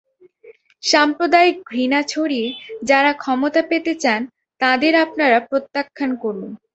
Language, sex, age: Bengali, female, under 19